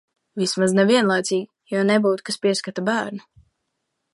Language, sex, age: Latvian, female, under 19